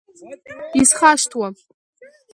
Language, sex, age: Abkhazian, female, under 19